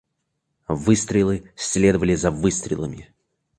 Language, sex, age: Russian, male, 19-29